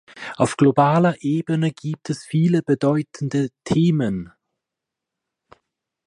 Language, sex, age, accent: German, male, 30-39, Schweizerdeutsch